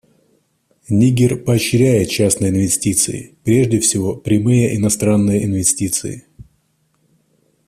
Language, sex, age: Russian, male, 30-39